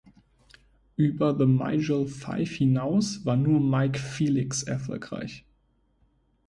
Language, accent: German, Deutschland Deutsch